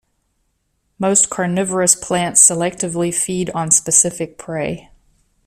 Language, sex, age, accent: English, female, 50-59, United States English